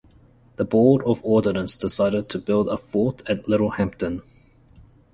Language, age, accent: English, 19-29, New Zealand English